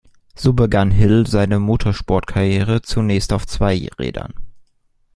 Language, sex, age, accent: German, male, 19-29, Deutschland Deutsch